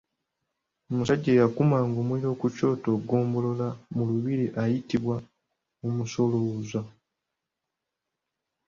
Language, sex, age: Ganda, male, 19-29